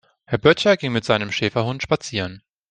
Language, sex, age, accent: German, male, 30-39, Deutschland Deutsch